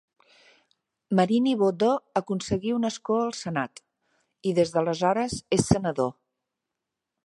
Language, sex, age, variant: Catalan, female, 50-59, Central